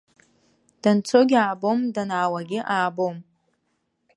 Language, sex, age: Abkhazian, female, under 19